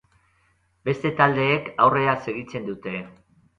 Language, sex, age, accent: Basque, male, 50-59, Mendebalekoa (Araba, Bizkaia, Gipuzkoako mendebaleko herri batzuk)